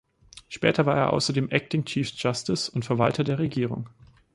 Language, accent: German, Deutschland Deutsch